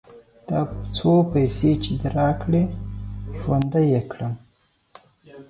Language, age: Pashto, 19-29